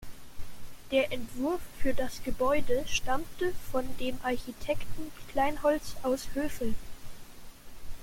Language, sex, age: German, male, under 19